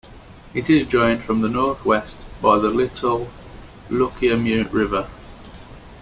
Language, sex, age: English, male, 19-29